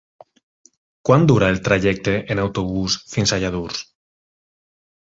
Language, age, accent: Catalan, 19-29, valencià